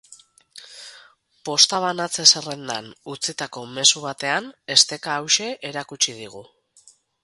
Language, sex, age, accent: Basque, female, 40-49, Mendebalekoa (Araba, Bizkaia, Gipuzkoako mendebaleko herri batzuk)